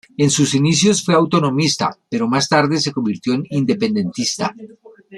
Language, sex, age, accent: Spanish, male, 60-69, Caribe: Cuba, Venezuela, Puerto Rico, República Dominicana, Panamá, Colombia caribeña, México caribeño, Costa del golfo de México